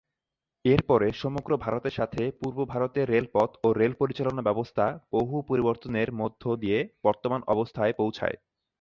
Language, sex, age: Bengali, male, 19-29